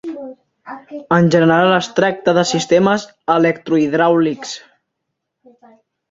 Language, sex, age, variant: Catalan, female, 40-49, Central